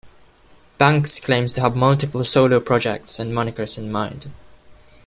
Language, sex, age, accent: English, male, 19-29, Filipino